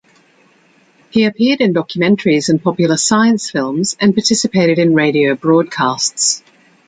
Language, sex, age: English, female, 50-59